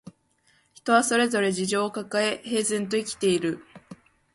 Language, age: Japanese, 19-29